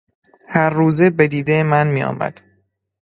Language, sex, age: Persian, male, 19-29